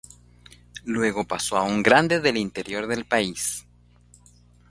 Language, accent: Spanish, América central